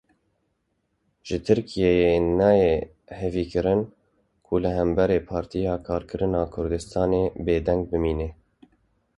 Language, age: Kurdish, 30-39